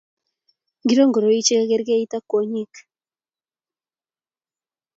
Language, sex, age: Kalenjin, female, 19-29